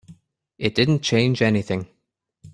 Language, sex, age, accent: English, male, 19-29, Irish English